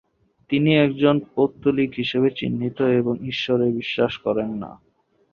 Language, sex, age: Bengali, male, 19-29